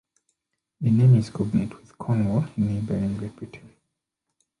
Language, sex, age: English, male, 30-39